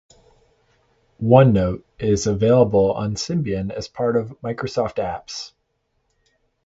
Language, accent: English, United States English